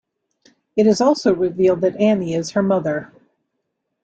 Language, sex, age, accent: English, female, 60-69, United States English